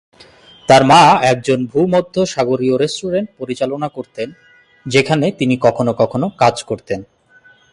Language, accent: Bengali, Standard Bengali